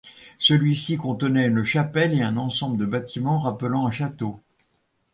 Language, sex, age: French, male, 70-79